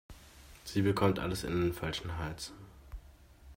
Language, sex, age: German, male, 30-39